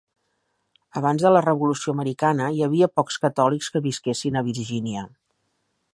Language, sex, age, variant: Catalan, female, 50-59, Central